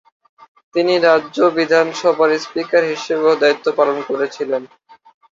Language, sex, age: Bengali, male, 19-29